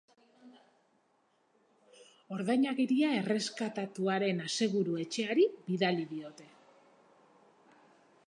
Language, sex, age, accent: Basque, female, 40-49, Erdialdekoa edo Nafarra (Gipuzkoa, Nafarroa)